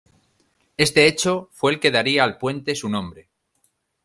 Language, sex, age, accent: Spanish, male, 40-49, España: Norte peninsular (Asturias, Castilla y León, Cantabria, País Vasco, Navarra, Aragón, La Rioja, Guadalajara, Cuenca)